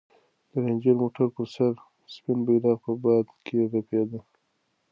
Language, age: Pashto, 30-39